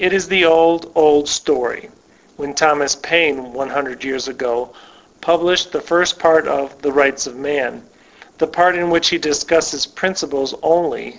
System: none